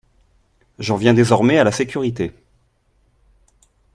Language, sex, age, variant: French, male, 30-39, Français de métropole